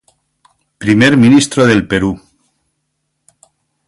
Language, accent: Spanish, España: Centro-Sur peninsular (Madrid, Toledo, Castilla-La Mancha)